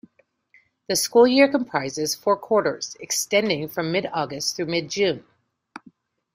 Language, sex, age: English, female, 40-49